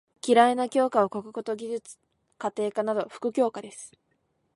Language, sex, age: Japanese, female, 19-29